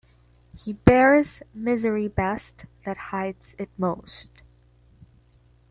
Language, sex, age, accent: English, female, 19-29, Filipino